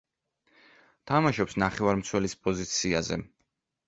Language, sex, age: Georgian, male, under 19